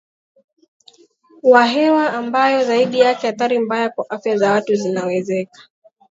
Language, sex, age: Swahili, female, 19-29